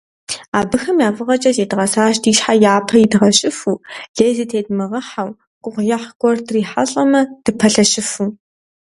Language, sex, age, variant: Kabardian, female, under 19, Адыгэбзэ (Къэбэрдей, Кирил, псоми зэдай)